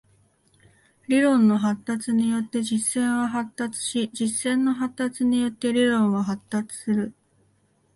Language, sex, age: Japanese, female, 19-29